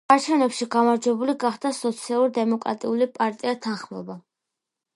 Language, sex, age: Georgian, female, under 19